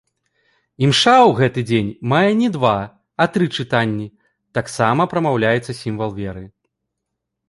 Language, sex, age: Belarusian, male, 30-39